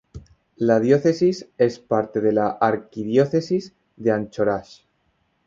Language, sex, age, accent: Spanish, male, 19-29, España: Centro-Sur peninsular (Madrid, Toledo, Castilla-La Mancha)